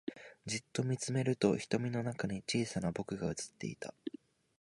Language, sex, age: Japanese, male, 19-29